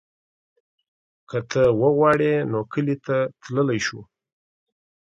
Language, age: Pashto, 30-39